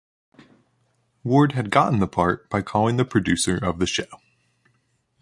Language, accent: English, United States English